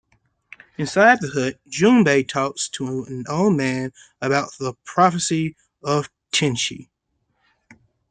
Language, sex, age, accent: English, male, under 19, United States English